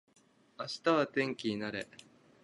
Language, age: Japanese, 30-39